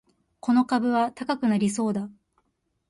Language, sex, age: Japanese, female, 30-39